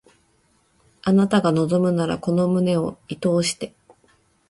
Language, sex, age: Japanese, female, 40-49